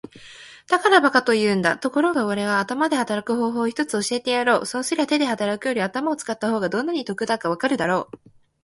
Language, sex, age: Japanese, female, 19-29